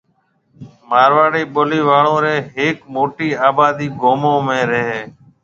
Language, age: Marwari (Pakistan), 40-49